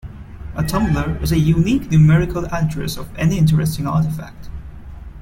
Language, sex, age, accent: English, male, 19-29, India and South Asia (India, Pakistan, Sri Lanka)